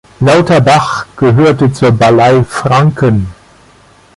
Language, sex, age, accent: German, male, 50-59, Deutschland Deutsch